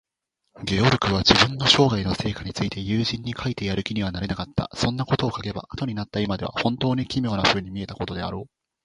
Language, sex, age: Japanese, female, 19-29